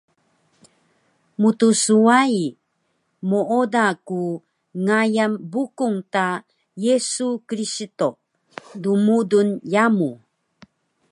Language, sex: Taroko, female